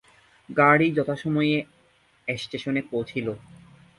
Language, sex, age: Bengali, male, 19-29